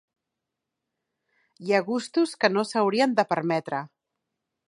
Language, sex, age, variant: Catalan, female, 40-49, Central